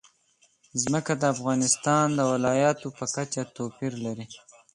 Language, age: Pashto, 19-29